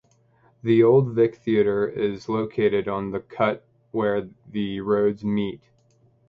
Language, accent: English, United States English